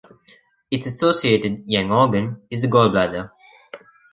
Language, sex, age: English, male, under 19